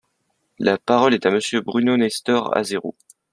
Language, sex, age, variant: French, male, under 19, Français de métropole